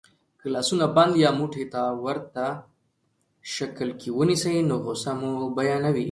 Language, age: Pashto, 30-39